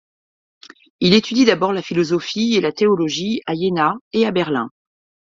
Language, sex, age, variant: French, female, 40-49, Français de métropole